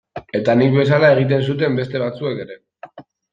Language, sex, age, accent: Basque, male, under 19, Mendebalekoa (Araba, Bizkaia, Gipuzkoako mendebaleko herri batzuk)